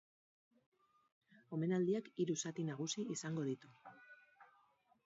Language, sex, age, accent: Basque, female, 40-49, Mendebalekoa (Araba, Bizkaia, Gipuzkoako mendebaleko herri batzuk)